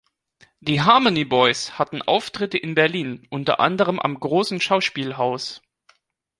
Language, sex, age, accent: German, male, 30-39, Deutschland Deutsch